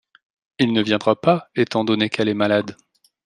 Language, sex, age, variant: French, male, 30-39, Français de métropole